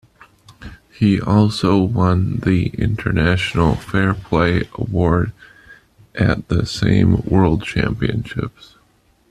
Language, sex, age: English, male, 30-39